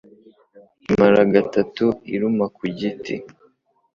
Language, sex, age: Kinyarwanda, male, under 19